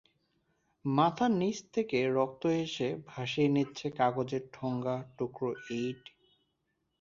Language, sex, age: Bengali, male, 19-29